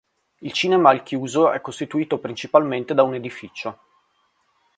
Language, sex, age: Italian, male, 30-39